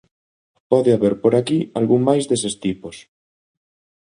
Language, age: Galician, 30-39